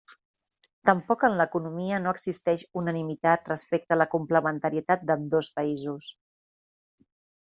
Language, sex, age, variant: Catalan, female, 40-49, Central